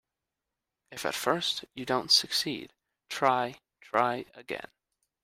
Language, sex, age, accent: English, male, under 19, United States English